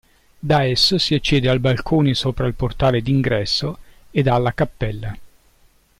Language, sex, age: Italian, male, 40-49